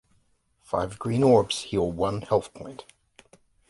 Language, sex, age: English, male, 50-59